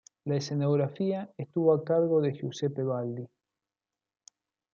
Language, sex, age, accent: Spanish, male, 40-49, Rioplatense: Argentina, Uruguay, este de Bolivia, Paraguay